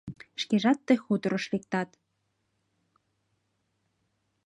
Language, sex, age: Mari, female, 19-29